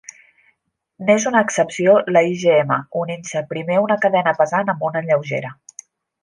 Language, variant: Catalan, Central